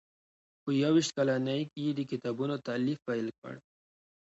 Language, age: Pashto, 30-39